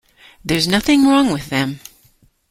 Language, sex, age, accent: English, female, 50-59, Canadian English